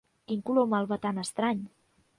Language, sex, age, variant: Catalan, female, 19-29, Central